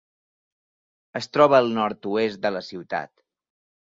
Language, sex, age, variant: Catalan, male, 19-29, Central